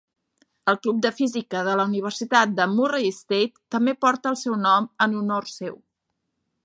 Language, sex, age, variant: Catalan, female, 40-49, Central